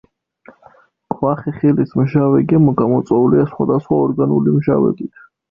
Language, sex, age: Georgian, male, 19-29